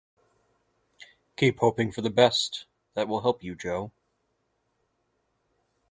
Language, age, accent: English, 30-39, United States English